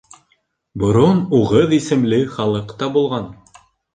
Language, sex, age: Bashkir, male, 19-29